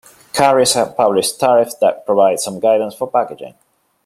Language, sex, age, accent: English, male, 40-49, England English